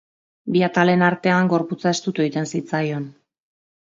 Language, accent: Basque, Mendebalekoa (Araba, Bizkaia, Gipuzkoako mendebaleko herri batzuk)